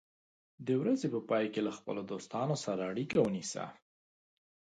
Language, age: Pashto, 30-39